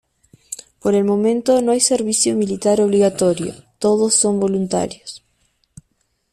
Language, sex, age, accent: Spanish, female, 19-29, Rioplatense: Argentina, Uruguay, este de Bolivia, Paraguay